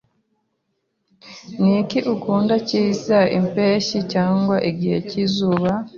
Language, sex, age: Kinyarwanda, female, 30-39